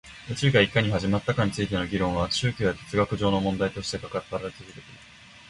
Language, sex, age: Japanese, male, 19-29